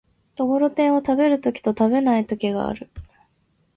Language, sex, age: Japanese, female, 19-29